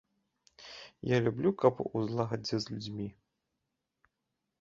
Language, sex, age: Belarusian, male, 30-39